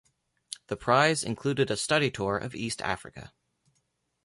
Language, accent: English, United States English